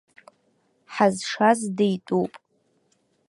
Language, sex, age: Abkhazian, female, under 19